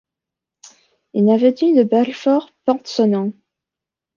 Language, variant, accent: French, Français d'Amérique du Nord, Français des États-Unis